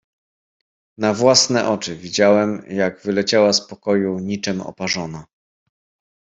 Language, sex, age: Polish, male, 30-39